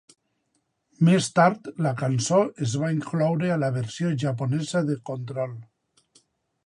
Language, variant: Catalan, Nord-Occidental